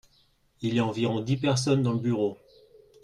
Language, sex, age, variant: French, male, 40-49, Français de métropole